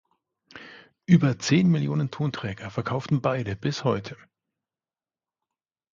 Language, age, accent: German, 40-49, Deutschland Deutsch